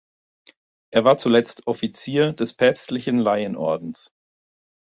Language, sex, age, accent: German, male, 40-49, Deutschland Deutsch